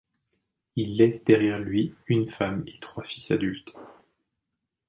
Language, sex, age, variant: French, male, 30-39, Français de métropole